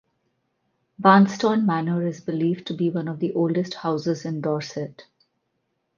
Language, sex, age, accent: English, female, 40-49, India and South Asia (India, Pakistan, Sri Lanka)